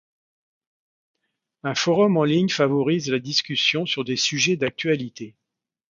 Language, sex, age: French, male, 60-69